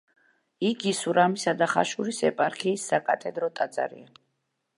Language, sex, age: Georgian, female, 40-49